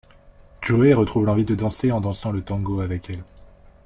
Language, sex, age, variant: French, male, 19-29, Français de métropole